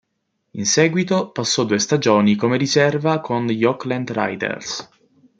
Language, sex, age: Italian, male, 19-29